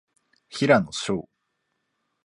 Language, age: Japanese, 19-29